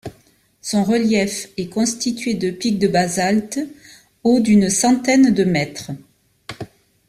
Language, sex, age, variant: French, female, 50-59, Français de métropole